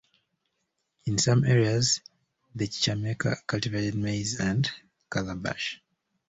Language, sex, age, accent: English, male, 19-29, United States English